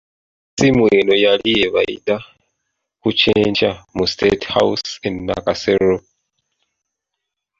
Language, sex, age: Ganda, male, 19-29